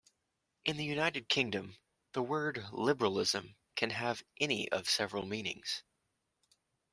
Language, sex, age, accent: English, male, 19-29, United States English